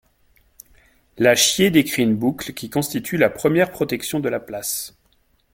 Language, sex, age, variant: French, male, 40-49, Français de métropole